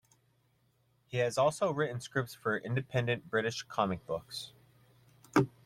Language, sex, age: English, male, 19-29